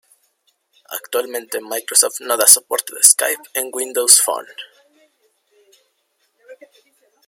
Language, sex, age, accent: Spanish, male, under 19, España: Centro-Sur peninsular (Madrid, Toledo, Castilla-La Mancha)